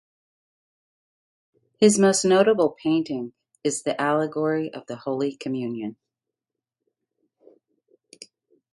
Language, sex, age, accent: English, female, 60-69, United States English